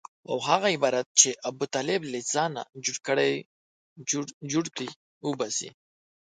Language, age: Pashto, 19-29